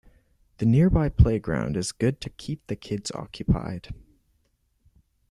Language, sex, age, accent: English, male, under 19, Canadian English